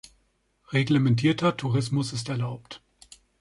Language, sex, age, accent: German, male, 19-29, Deutschland Deutsch